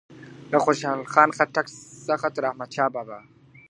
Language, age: Pashto, 19-29